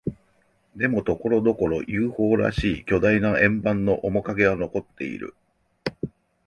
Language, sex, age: Japanese, male, 50-59